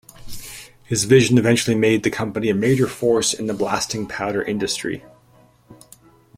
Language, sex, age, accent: English, male, 40-49, Canadian English